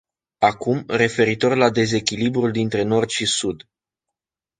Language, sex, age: Romanian, male, 19-29